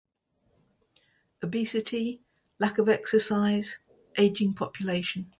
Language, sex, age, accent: English, female, 70-79, England English